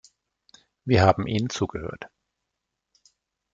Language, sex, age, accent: German, male, 40-49, Deutschland Deutsch